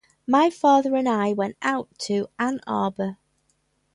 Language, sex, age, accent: English, female, 50-59, England English